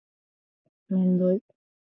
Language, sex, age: Japanese, female, 19-29